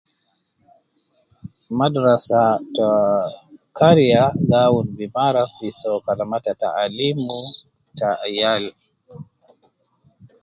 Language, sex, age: Nubi, male, 50-59